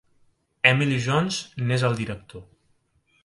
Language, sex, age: Catalan, male, 19-29